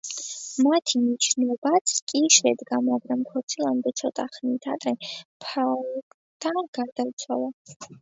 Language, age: Georgian, under 19